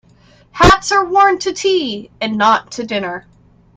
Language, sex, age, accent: English, female, 19-29, United States English